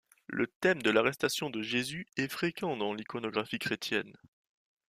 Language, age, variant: French, 19-29, Français de métropole